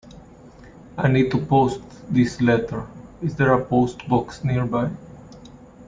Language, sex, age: English, male, 40-49